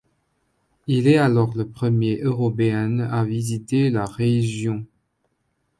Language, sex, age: French, male, 19-29